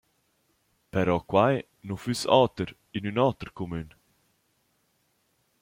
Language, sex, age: Romansh, male, 30-39